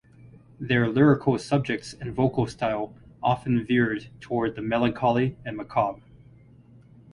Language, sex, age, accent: English, male, 40-49, United States English